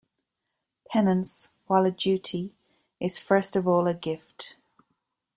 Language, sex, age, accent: English, female, 50-59, Irish English